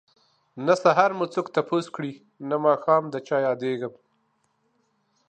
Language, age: Pashto, 40-49